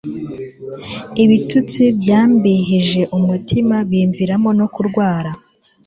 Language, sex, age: Kinyarwanda, female, 19-29